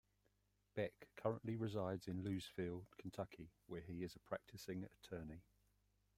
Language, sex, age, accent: English, male, 50-59, England English